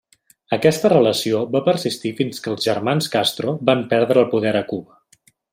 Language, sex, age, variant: Catalan, male, 19-29, Central